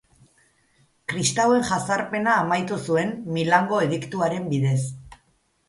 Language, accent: Basque, Erdialdekoa edo Nafarra (Gipuzkoa, Nafarroa)